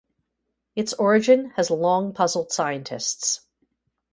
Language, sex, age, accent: English, female, 60-69, United States English